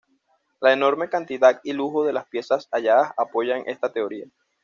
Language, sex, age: Spanish, male, 19-29